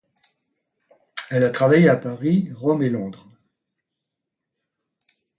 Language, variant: French, Français de métropole